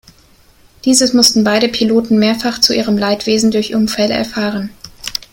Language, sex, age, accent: German, female, 19-29, Deutschland Deutsch